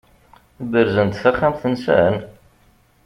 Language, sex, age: Kabyle, male, 40-49